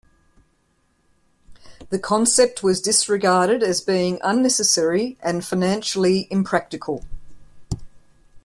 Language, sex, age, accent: English, female, 50-59, Australian English